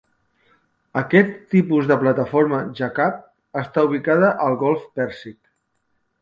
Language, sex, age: Catalan, female, 50-59